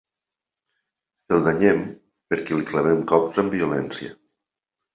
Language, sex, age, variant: Catalan, male, 50-59, Septentrional